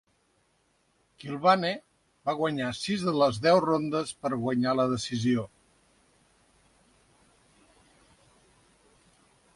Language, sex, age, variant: Catalan, male, 60-69, Central